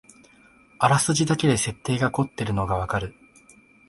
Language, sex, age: Japanese, male, 19-29